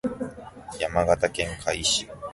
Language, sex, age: Japanese, male, 19-29